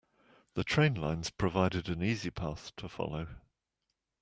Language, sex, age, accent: English, male, 60-69, England English